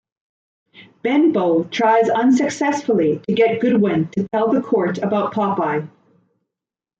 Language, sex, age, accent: English, female, 40-49, Canadian English